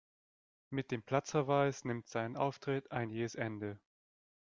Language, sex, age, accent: German, male, 19-29, Deutschland Deutsch